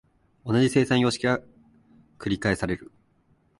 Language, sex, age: Japanese, male, 19-29